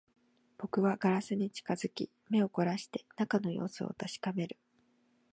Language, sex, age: Japanese, female, 19-29